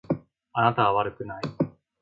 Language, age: Japanese, 19-29